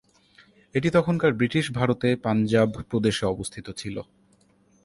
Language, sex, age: Bengali, male, 19-29